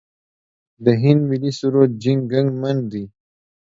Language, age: Pashto, under 19